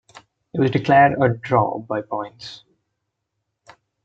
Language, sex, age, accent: English, male, 19-29, India and South Asia (India, Pakistan, Sri Lanka)